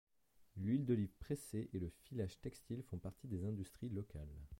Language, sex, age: French, male, 30-39